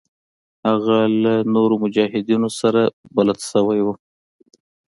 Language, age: Pashto, 30-39